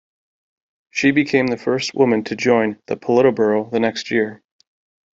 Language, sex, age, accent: English, male, 40-49, United States English